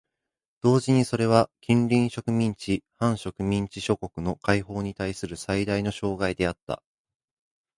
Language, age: Japanese, 19-29